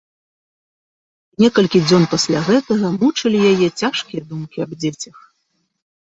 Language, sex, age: Belarusian, female, 40-49